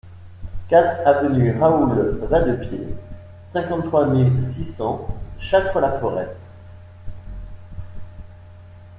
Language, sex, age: French, male, 50-59